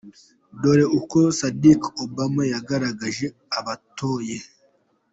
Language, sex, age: Kinyarwanda, male, 19-29